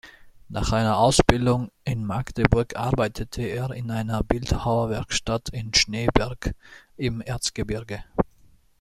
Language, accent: German, Österreichisches Deutsch